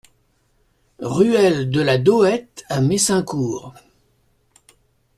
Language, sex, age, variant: French, male, 60-69, Français de métropole